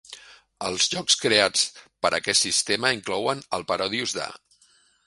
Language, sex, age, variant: Catalan, male, 50-59, Central